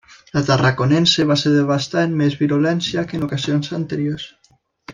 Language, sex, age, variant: Catalan, male, under 19, Nord-Occidental